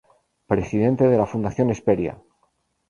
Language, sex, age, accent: Spanish, male, 30-39, España: Norte peninsular (Asturias, Castilla y León, Cantabria, País Vasco, Navarra, Aragón, La Rioja, Guadalajara, Cuenca)